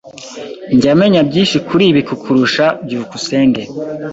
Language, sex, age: Kinyarwanda, male, 19-29